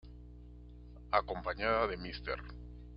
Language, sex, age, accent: Spanish, male, 30-39, Andino-Pacífico: Colombia, Perú, Ecuador, oeste de Bolivia y Venezuela andina